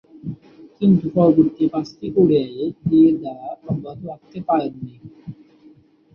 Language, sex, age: Bengali, male, under 19